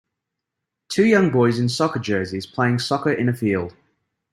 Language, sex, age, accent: English, male, 30-39, Australian English